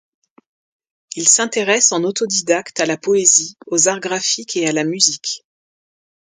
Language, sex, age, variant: French, female, 40-49, Français de métropole